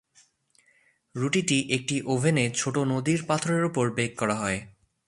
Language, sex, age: Bengali, male, 19-29